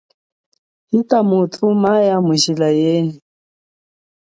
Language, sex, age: Chokwe, female, 40-49